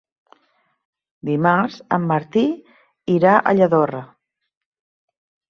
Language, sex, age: Catalan, female, 40-49